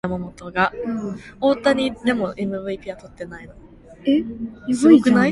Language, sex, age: Korean, female, 19-29